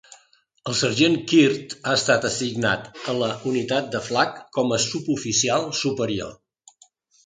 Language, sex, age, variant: Catalan, male, 60-69, Central